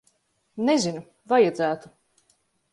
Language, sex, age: Latvian, female, 19-29